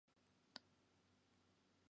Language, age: English, 19-29